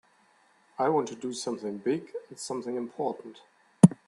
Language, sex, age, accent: English, male, 30-39, England English